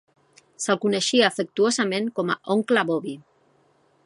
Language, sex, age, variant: Catalan, female, 50-59, Central